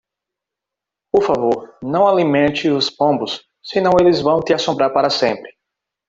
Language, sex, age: Portuguese, male, 30-39